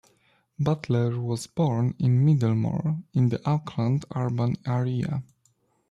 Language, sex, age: English, male, 19-29